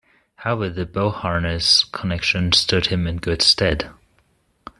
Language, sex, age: English, male, 30-39